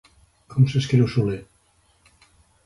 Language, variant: Catalan, Central